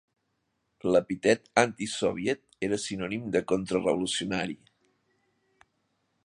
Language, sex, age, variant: Catalan, male, 40-49, Central